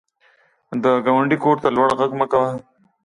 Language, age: Pashto, 19-29